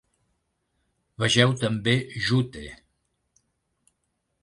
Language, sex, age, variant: Catalan, male, 70-79, Central